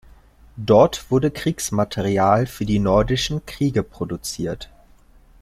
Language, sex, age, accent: German, male, 19-29, Deutschland Deutsch